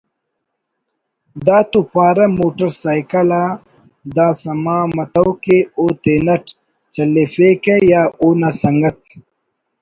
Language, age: Brahui, 30-39